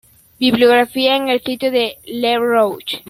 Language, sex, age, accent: Spanish, female, under 19, Andino-Pacífico: Colombia, Perú, Ecuador, oeste de Bolivia y Venezuela andina